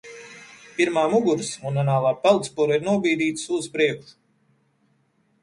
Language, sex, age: Latvian, male, 30-39